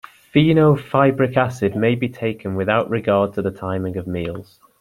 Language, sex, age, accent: English, male, 19-29, England English